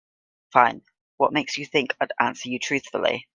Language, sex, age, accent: English, male, 19-29, England English